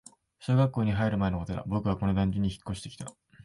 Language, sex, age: Japanese, male, 19-29